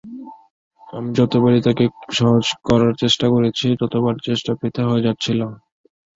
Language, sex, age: Bengali, male, 19-29